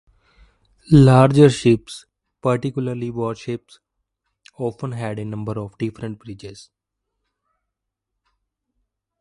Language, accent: English, India and South Asia (India, Pakistan, Sri Lanka)